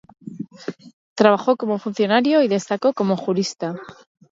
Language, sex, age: Spanish, female, 40-49